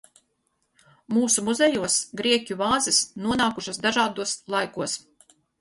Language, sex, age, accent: Latvian, female, 50-59, Latgaliešu